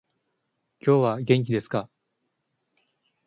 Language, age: Japanese, 19-29